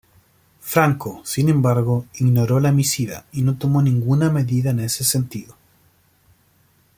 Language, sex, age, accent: Spanish, male, 30-39, Chileno: Chile, Cuyo